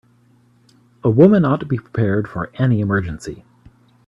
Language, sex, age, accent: English, male, 40-49, United States English